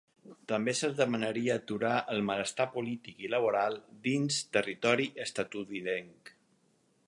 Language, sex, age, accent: Catalan, male, 50-59, mallorquí